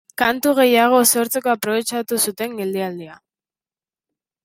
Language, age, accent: Basque, under 19, Mendebalekoa (Araba, Bizkaia, Gipuzkoako mendebaleko herri batzuk)